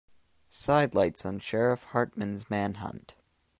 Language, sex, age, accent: English, male, under 19, United States English